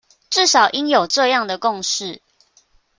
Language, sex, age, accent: Chinese, female, 19-29, 出生地：新北市